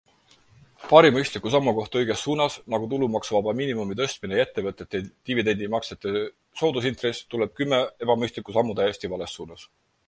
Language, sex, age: Estonian, male, 30-39